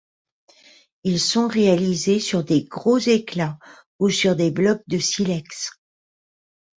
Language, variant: French, Français de métropole